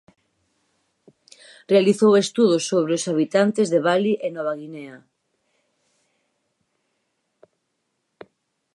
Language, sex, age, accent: Galician, female, 30-39, Normativo (estándar)